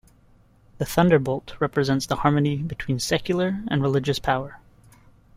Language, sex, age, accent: English, male, 19-29, Canadian English